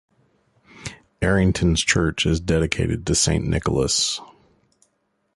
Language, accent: English, United States English